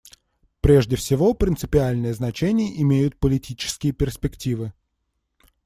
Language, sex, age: Russian, male, 19-29